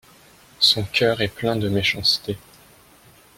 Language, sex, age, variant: French, male, 19-29, Français de métropole